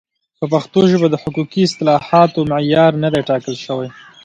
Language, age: Pashto, 19-29